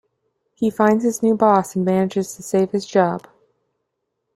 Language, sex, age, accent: English, female, 19-29, United States English